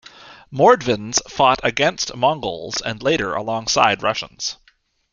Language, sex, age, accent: English, male, 30-39, Canadian English